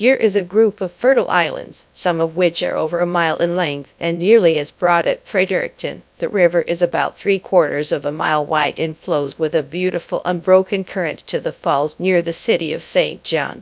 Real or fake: fake